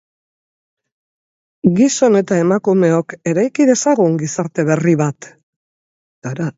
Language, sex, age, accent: Basque, female, 60-69, Mendebalekoa (Araba, Bizkaia, Gipuzkoako mendebaleko herri batzuk)